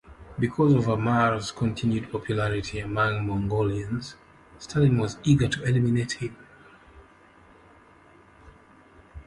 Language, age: English, 50-59